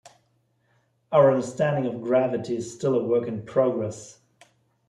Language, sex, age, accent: English, male, 40-49, United States English